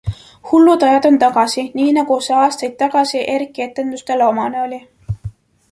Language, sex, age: Estonian, male, 19-29